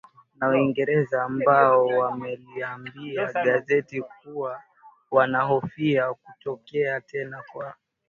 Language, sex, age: Swahili, male, 19-29